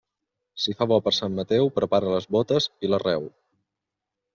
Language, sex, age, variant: Catalan, male, 30-39, Balear